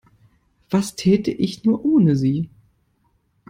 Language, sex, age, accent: German, male, 19-29, Deutschland Deutsch